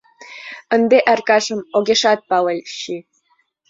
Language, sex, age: Mari, female, under 19